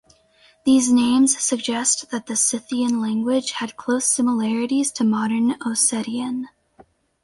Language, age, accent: English, under 19, United States English